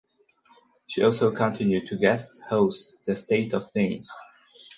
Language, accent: English, United States English